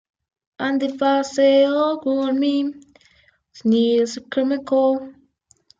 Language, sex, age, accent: Spanish, female, under 19, México